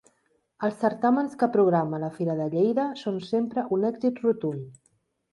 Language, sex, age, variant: Catalan, female, 40-49, Central